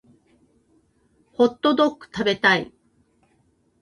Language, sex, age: Japanese, female, 50-59